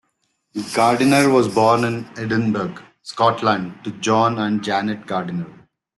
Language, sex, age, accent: English, male, 30-39, England English